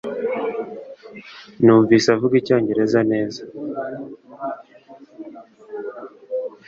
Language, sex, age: Kinyarwanda, male, under 19